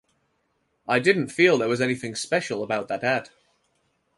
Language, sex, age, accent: English, male, 19-29, England English